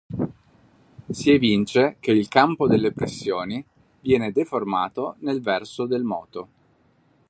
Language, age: Italian, 30-39